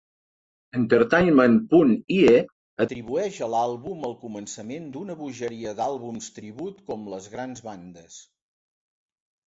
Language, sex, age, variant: Catalan, male, 60-69, Central